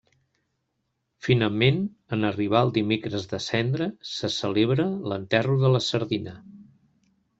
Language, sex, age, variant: Catalan, male, 60-69, Central